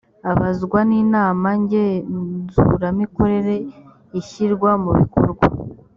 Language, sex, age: Kinyarwanda, female, under 19